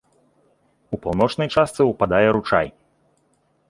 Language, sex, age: Belarusian, male, 30-39